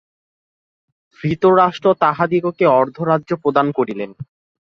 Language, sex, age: Bengali, male, 19-29